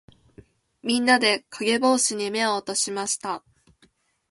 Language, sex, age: Japanese, female, 19-29